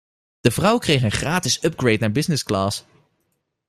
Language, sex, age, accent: Dutch, male, 19-29, Nederlands Nederlands